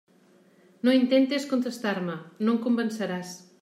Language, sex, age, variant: Catalan, female, 40-49, Central